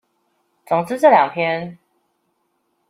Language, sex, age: Chinese, female, 19-29